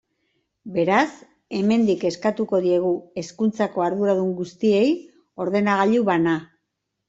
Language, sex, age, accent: Basque, female, 50-59, Mendebalekoa (Araba, Bizkaia, Gipuzkoako mendebaleko herri batzuk)